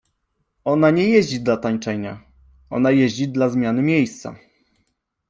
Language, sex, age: Polish, male, 30-39